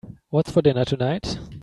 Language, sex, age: English, male, 19-29